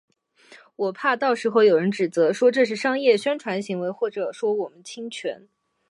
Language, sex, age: Chinese, female, 19-29